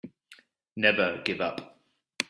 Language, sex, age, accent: English, male, 30-39, Australian English